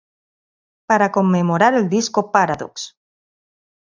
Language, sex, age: Spanish, female, 40-49